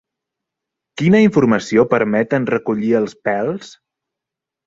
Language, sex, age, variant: Catalan, male, 30-39, Central